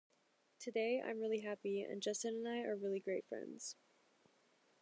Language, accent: English, United States English